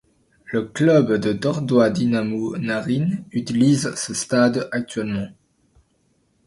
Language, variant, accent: French, Français d'Europe, Français de Belgique